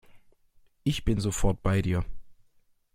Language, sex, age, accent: German, male, under 19, Deutschland Deutsch